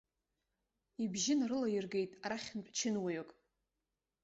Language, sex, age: Abkhazian, female, 30-39